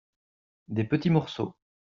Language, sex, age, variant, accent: French, male, 30-39, Français d'Europe, Français de Belgique